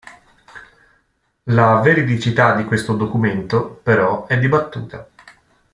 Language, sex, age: Italian, male, 19-29